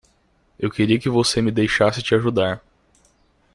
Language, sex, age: Portuguese, male, 19-29